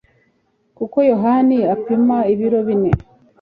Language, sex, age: Kinyarwanda, female, 30-39